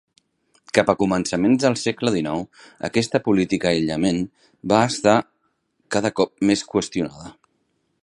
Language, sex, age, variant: Catalan, male, 40-49, Central